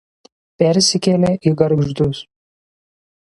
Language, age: Lithuanian, 19-29